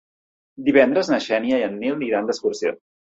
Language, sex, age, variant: Catalan, male, 30-39, Central